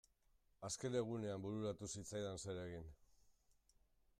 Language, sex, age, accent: Basque, male, 50-59, Mendebalekoa (Araba, Bizkaia, Gipuzkoako mendebaleko herri batzuk)